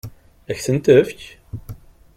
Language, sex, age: Kabyle, male, 40-49